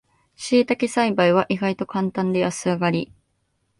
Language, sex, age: Japanese, female, 19-29